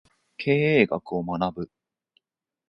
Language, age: Japanese, 40-49